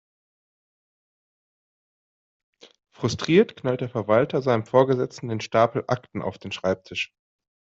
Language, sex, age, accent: German, male, 30-39, Deutschland Deutsch